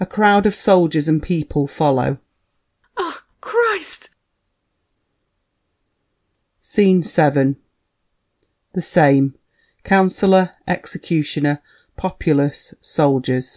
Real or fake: real